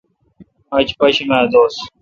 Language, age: Kalkoti, 19-29